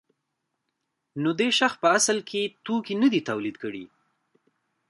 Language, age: Pashto, 19-29